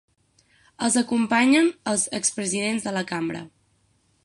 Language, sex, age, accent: Catalan, female, 19-29, central; septentrional